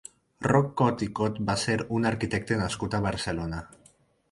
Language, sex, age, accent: Catalan, male, 19-29, valencià